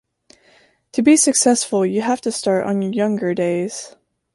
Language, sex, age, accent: English, female, under 19, United States English